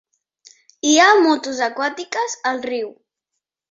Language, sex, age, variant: Catalan, female, 50-59, Central